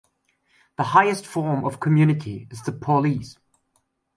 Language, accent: English, England English